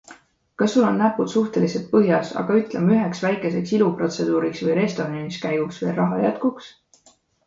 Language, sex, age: Estonian, female, 19-29